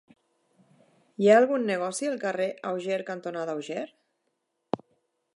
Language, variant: Catalan, Nord-Occidental